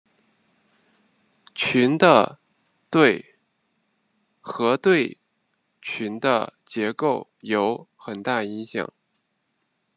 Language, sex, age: Chinese, male, 30-39